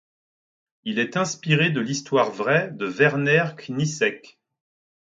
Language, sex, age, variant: French, male, 40-49, Français de métropole